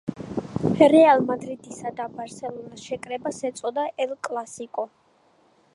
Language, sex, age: Georgian, female, 19-29